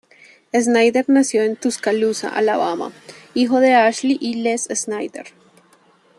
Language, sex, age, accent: Spanish, female, 30-39, Caribe: Cuba, Venezuela, Puerto Rico, República Dominicana, Panamá, Colombia caribeña, México caribeño, Costa del golfo de México